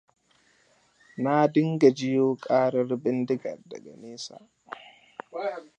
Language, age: Hausa, 19-29